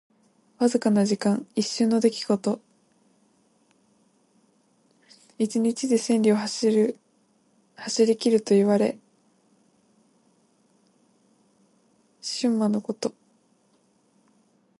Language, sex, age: Japanese, female, 19-29